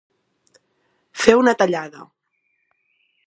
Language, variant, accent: Catalan, Central, central